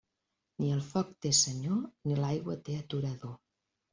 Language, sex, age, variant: Catalan, female, 50-59, Central